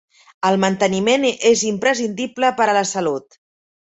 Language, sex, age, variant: Catalan, female, 40-49, Central